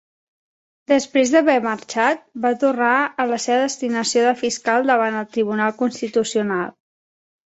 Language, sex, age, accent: Catalan, female, 30-39, Barcelona